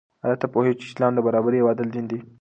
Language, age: Pashto, under 19